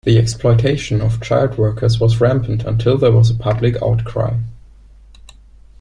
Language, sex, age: English, male, 19-29